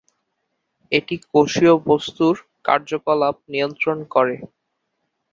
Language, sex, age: Bengali, male, 19-29